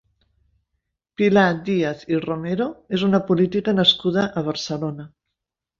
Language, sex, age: Catalan, female, 50-59